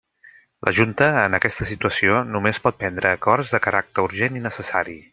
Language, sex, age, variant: Catalan, male, 50-59, Central